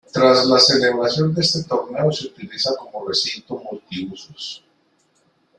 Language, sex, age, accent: Spanish, male, 60-69, Caribe: Cuba, Venezuela, Puerto Rico, República Dominicana, Panamá, Colombia caribeña, México caribeño, Costa del golfo de México